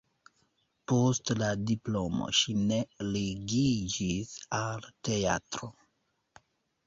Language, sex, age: Esperanto, male, 40-49